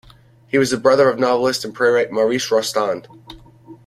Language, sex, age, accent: English, male, 30-39, United States English